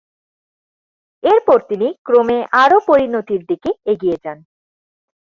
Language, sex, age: Bengali, female, 19-29